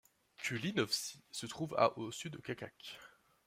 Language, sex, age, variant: French, male, 19-29, Français de métropole